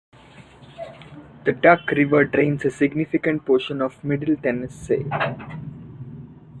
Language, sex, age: English, male, 19-29